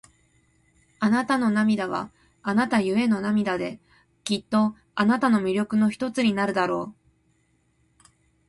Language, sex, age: Japanese, female, 30-39